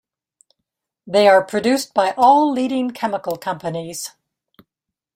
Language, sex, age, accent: English, female, 70-79, United States English